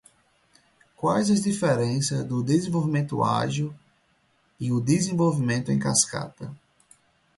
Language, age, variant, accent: Portuguese, 40-49, Portuguese (Brasil), Nordestino